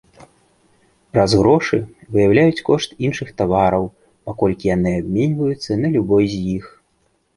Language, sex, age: Belarusian, male, 30-39